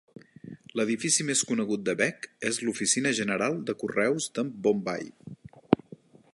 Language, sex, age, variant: Catalan, male, 40-49, Central